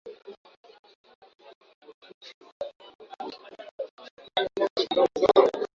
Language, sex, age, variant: Swahili, female, 19-29, Kiswahili cha Bara ya Kenya